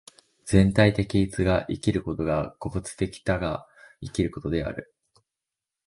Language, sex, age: Japanese, male, under 19